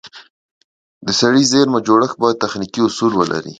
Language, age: Pashto, 19-29